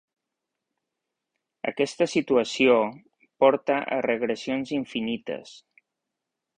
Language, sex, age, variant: Catalan, male, 50-59, Balear